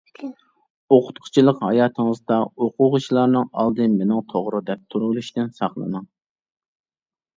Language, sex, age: Uyghur, male, 19-29